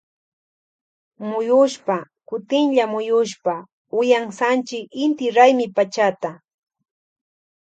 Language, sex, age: Loja Highland Quichua, female, 40-49